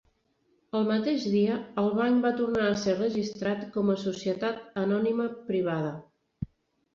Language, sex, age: Catalan, female, 40-49